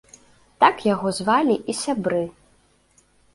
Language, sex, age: Belarusian, female, 19-29